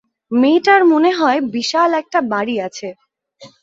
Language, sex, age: Bengali, female, 19-29